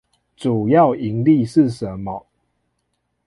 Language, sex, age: Chinese, male, 19-29